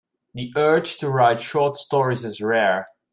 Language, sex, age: English, male, 19-29